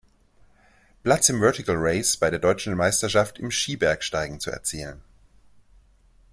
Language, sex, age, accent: German, male, 30-39, Deutschland Deutsch